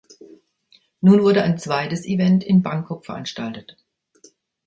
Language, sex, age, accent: German, female, 60-69, Deutschland Deutsch